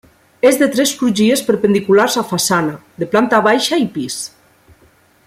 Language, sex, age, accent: Catalan, female, 30-39, valencià